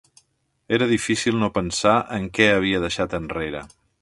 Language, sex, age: Catalan, male, 50-59